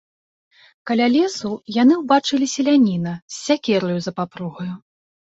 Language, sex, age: Belarusian, female, 30-39